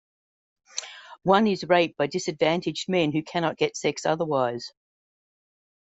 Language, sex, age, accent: English, female, 50-59, Australian English